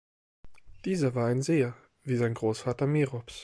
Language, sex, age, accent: German, male, 30-39, Deutschland Deutsch